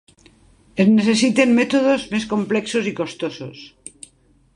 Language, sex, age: Catalan, female, 60-69